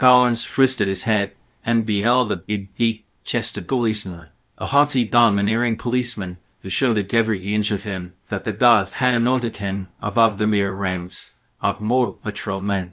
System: TTS, VITS